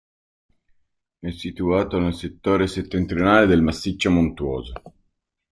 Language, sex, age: Italian, male, 50-59